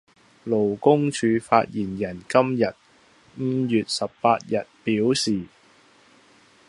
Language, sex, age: Cantonese, male, 30-39